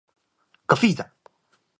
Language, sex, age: Japanese, male, 19-29